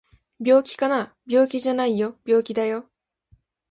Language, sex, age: Japanese, female, 19-29